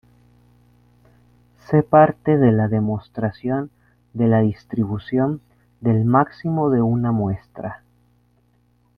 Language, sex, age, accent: Spanish, male, 19-29, México